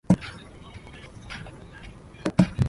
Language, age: English, under 19